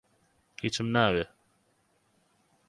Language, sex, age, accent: Central Kurdish, male, 19-29, سۆرانی